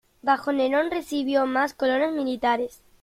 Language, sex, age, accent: Spanish, female, under 19, España: Sur peninsular (Andalucia, Extremadura, Murcia)